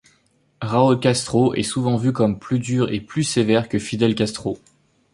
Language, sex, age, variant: French, male, 19-29, Français de métropole